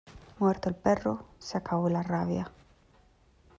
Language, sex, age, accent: Spanish, female, 30-39, Andino-Pacífico: Colombia, Perú, Ecuador, oeste de Bolivia y Venezuela andina